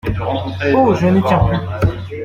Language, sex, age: French, male, 19-29